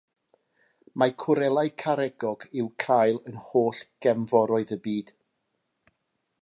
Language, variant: Welsh, North-Eastern Welsh